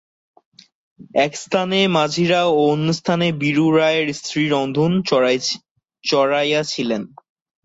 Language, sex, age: Bengali, male, 19-29